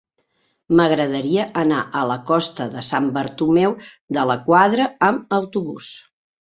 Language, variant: Catalan, Central